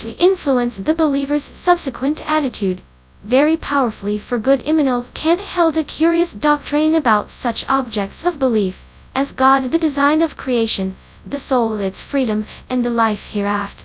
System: TTS, FastPitch